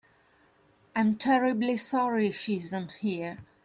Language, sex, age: English, female, 40-49